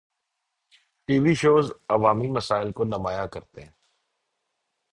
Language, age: Urdu, 30-39